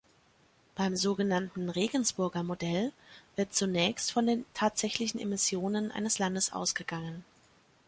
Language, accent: German, Deutschland Deutsch